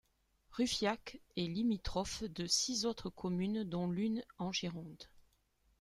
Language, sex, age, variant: French, female, 40-49, Français de métropole